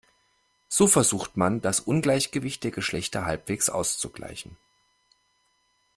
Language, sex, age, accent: German, male, 40-49, Deutschland Deutsch